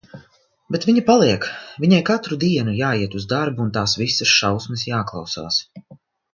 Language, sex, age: Latvian, female, 40-49